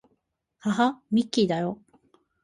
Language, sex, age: Japanese, female, 30-39